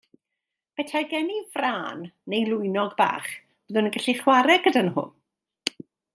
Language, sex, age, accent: Welsh, female, 60-69, Y Deyrnas Unedig Cymraeg